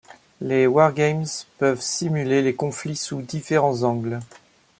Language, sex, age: French, male, 40-49